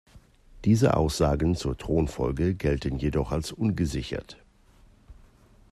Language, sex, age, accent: German, male, 40-49, Deutschland Deutsch